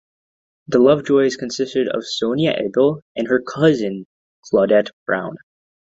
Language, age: English, under 19